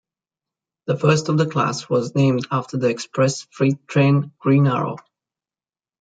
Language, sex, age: English, male, 19-29